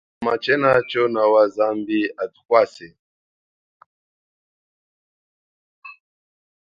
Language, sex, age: Chokwe, male, 40-49